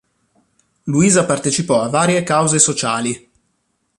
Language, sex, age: Italian, male, 30-39